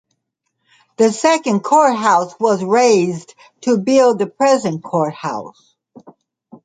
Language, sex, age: English, female, 60-69